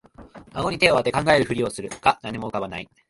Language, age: Japanese, 19-29